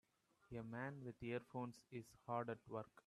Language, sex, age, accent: English, male, 19-29, India and South Asia (India, Pakistan, Sri Lanka)